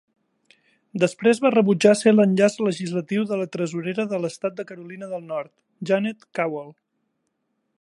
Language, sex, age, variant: Catalan, male, 40-49, Central